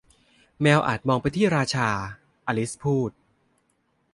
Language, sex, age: Thai, male, 19-29